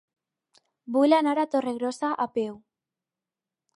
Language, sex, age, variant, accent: Catalan, female, under 19, Alacantí, aprenent (recent, des del castellà)